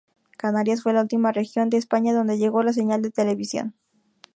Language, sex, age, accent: Spanish, female, 19-29, México